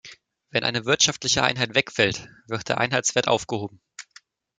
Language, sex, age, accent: German, male, 19-29, Deutschland Deutsch